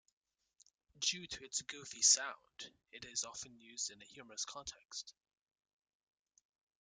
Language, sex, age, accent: English, male, 19-29, United States English